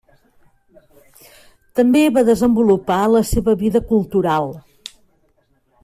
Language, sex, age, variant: Catalan, female, 50-59, Central